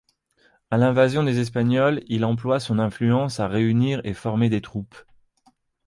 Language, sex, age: French, male, 30-39